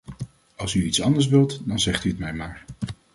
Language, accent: Dutch, Nederlands Nederlands